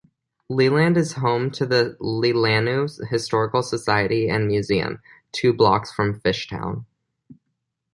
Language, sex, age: English, male, under 19